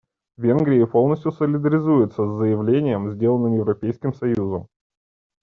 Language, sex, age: Russian, male, 30-39